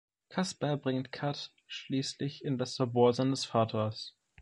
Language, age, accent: German, under 19, Deutschland Deutsch